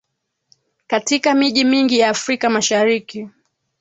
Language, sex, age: Swahili, female, 19-29